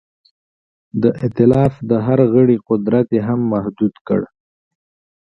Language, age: Pashto, 19-29